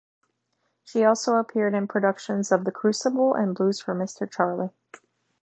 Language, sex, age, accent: English, female, 19-29, United States English